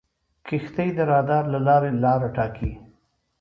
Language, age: Pashto, 40-49